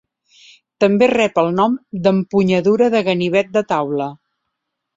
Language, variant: Catalan, Central